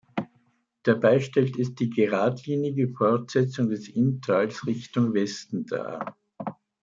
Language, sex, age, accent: German, male, 70-79, Österreichisches Deutsch